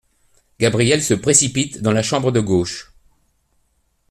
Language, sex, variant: French, male, Français de métropole